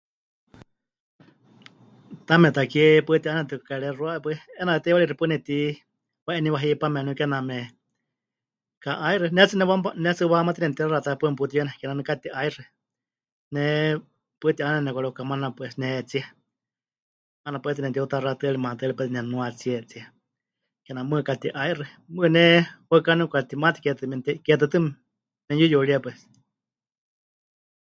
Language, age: Huichol, 50-59